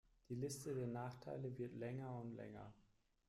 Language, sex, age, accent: German, male, 30-39, Deutschland Deutsch